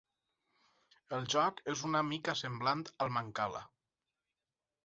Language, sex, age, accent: Catalan, male, 30-39, valencià